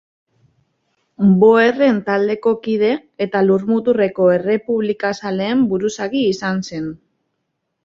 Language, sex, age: Basque, female, 19-29